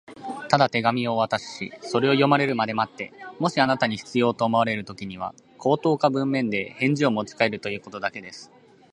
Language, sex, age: Japanese, male, 19-29